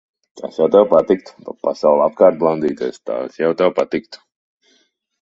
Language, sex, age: Latvian, male, 30-39